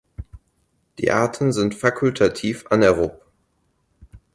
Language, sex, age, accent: German, male, 19-29, Deutschland Deutsch